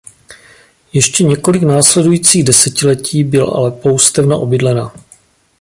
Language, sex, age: Czech, male, 40-49